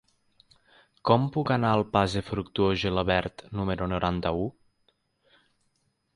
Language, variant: Catalan, Nord-Occidental